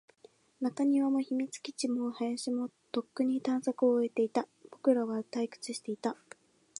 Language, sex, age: Japanese, female, 19-29